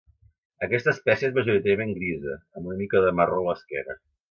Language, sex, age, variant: Catalan, male, 60-69, Central